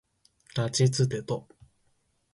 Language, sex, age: Japanese, male, 19-29